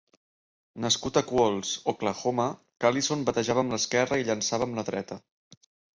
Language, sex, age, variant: Catalan, male, 19-29, Central